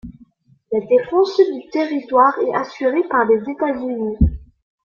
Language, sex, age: French, female, 19-29